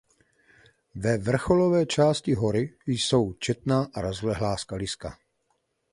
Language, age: Czech, 40-49